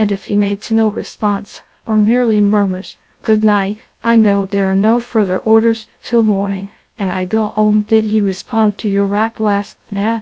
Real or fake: fake